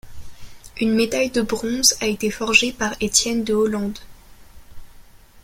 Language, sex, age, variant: French, female, under 19, Français de métropole